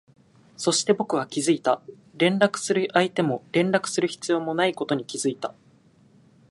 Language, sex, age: Japanese, male, 19-29